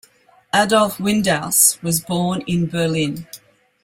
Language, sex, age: English, female, 60-69